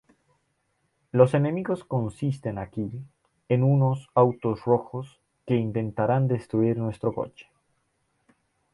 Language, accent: Spanish, Andino-Pacífico: Colombia, Perú, Ecuador, oeste de Bolivia y Venezuela andina